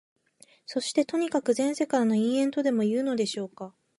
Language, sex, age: Japanese, female, 19-29